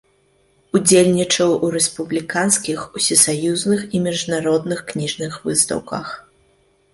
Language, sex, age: Belarusian, female, 19-29